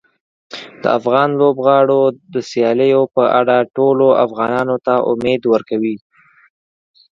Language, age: Pashto, under 19